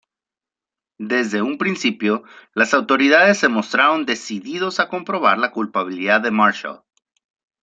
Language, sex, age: Spanish, male, 30-39